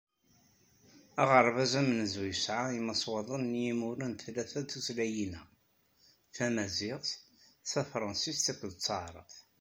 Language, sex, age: Kabyle, male, 60-69